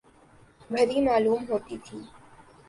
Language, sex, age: Urdu, female, 19-29